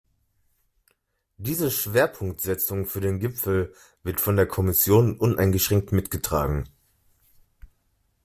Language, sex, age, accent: German, male, 19-29, Deutschland Deutsch